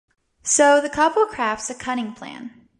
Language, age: English, 19-29